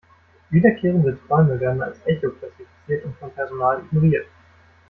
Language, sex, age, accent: German, male, 19-29, Deutschland Deutsch